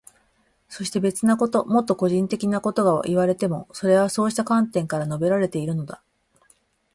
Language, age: Japanese, 40-49